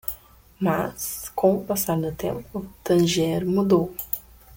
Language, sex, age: Portuguese, female, 19-29